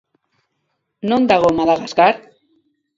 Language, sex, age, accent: Basque, female, 40-49, Erdialdekoa edo Nafarra (Gipuzkoa, Nafarroa)